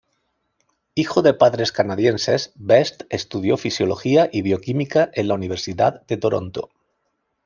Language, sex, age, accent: Spanish, male, 40-49, España: Sur peninsular (Andalucia, Extremadura, Murcia)